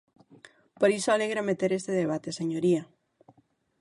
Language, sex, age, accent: Galician, female, 30-39, Oriental (común en zona oriental); Normativo (estándar)